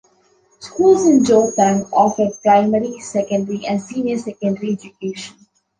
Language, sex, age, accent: English, female, 19-29, India and South Asia (India, Pakistan, Sri Lanka)